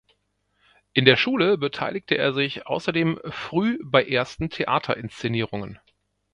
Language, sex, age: German, male, 40-49